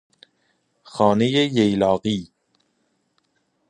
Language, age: Persian, 30-39